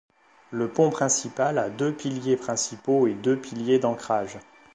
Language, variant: French, Français de métropole